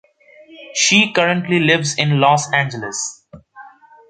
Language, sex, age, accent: English, male, under 19, India and South Asia (India, Pakistan, Sri Lanka)